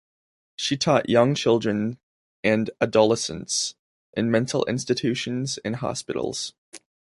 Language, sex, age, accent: English, male, under 19, United States English